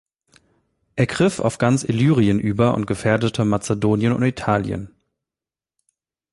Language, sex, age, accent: German, male, 30-39, Deutschland Deutsch